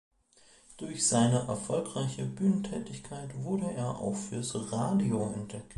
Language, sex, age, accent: German, male, 19-29, Deutschland Deutsch